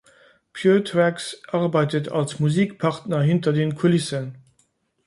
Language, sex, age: German, male, 40-49